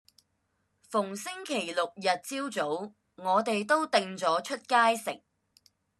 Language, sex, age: Cantonese, female, 30-39